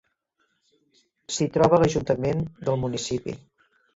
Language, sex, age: Catalan, female, 60-69